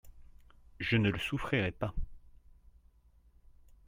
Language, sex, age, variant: French, male, 40-49, Français de métropole